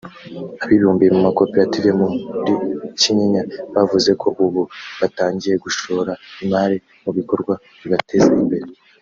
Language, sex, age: Kinyarwanda, male, 19-29